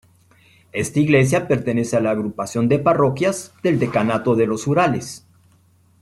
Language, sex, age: Spanish, male, 60-69